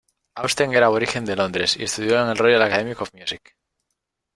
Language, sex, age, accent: Spanish, male, 30-39, España: Norte peninsular (Asturias, Castilla y León, Cantabria, País Vasco, Navarra, Aragón, La Rioja, Guadalajara, Cuenca)